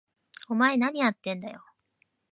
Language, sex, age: Japanese, female, 50-59